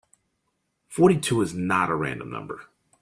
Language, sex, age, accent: English, male, 30-39, United States English